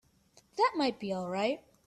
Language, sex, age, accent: English, male, under 19, United States English